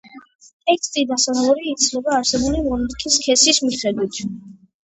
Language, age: Georgian, 19-29